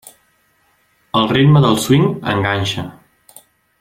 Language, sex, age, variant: Catalan, male, 19-29, Central